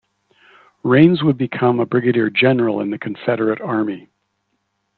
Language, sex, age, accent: English, male, 60-69, Canadian English